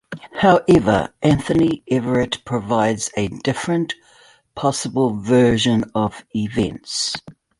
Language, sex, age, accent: English, female, 50-59, New Zealand English